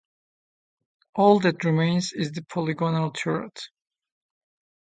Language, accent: English, Turkish English